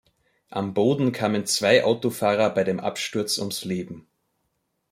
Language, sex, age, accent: German, male, 30-39, Österreichisches Deutsch